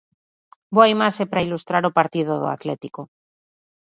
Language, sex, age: Galician, female, 40-49